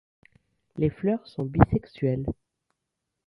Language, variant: French, Français de métropole